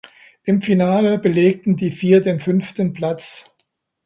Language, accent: German, Deutschland Deutsch